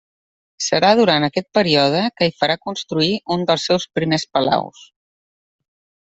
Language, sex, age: Catalan, female, 40-49